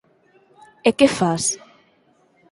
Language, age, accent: Galician, 19-29, Normativo (estándar)